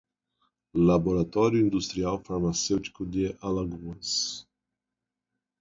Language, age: Portuguese, 50-59